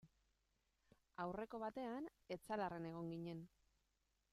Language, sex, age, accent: Basque, female, 30-39, Mendebalekoa (Araba, Bizkaia, Gipuzkoako mendebaleko herri batzuk)